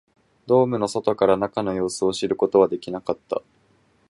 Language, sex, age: Japanese, male, 19-29